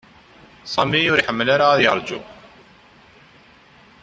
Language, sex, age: Kabyle, male, 30-39